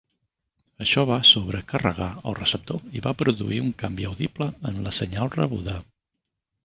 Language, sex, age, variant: Catalan, male, 40-49, Central